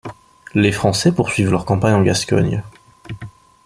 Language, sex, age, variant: French, male, 19-29, Français de métropole